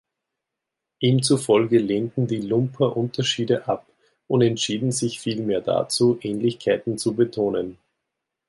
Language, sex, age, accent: German, male, 30-39, Österreichisches Deutsch